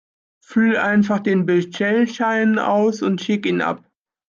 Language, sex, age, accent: German, male, 40-49, Deutschland Deutsch